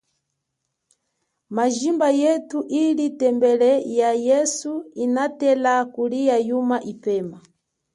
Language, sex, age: Chokwe, female, 30-39